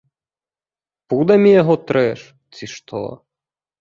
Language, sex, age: Belarusian, male, 30-39